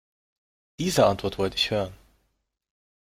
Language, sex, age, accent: German, male, 19-29, Österreichisches Deutsch